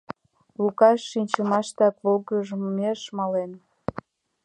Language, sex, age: Mari, female, under 19